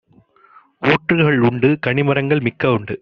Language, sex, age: Tamil, male, 30-39